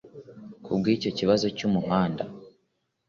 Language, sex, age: Kinyarwanda, male, under 19